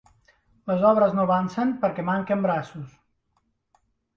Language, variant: Catalan, Central